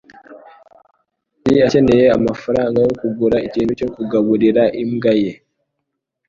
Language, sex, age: Kinyarwanda, male, under 19